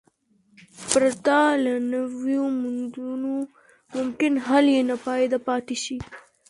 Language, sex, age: Pashto, female, under 19